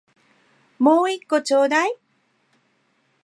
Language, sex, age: Japanese, female, 50-59